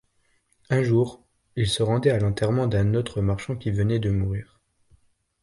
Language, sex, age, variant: French, male, 19-29, Français de métropole